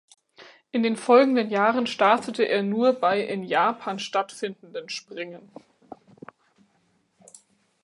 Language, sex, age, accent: German, female, 19-29, Deutschland Deutsch